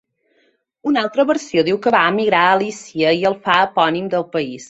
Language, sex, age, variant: Catalan, female, 30-39, Central